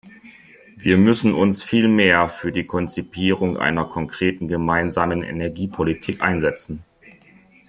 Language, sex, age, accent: German, male, 40-49, Deutschland Deutsch